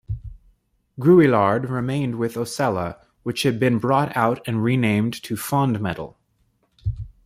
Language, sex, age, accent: English, male, 19-29, United States English